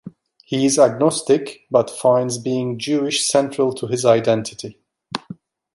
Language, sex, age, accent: English, male, 50-59, England English